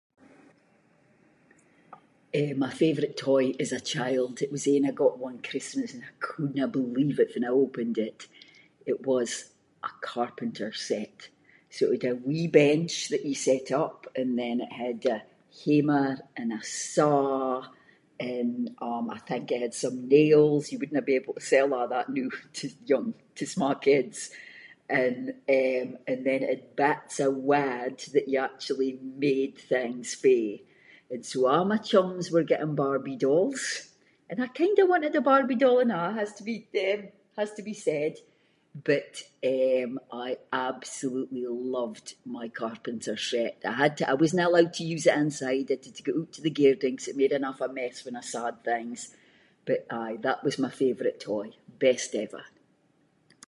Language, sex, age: Scots, female, 50-59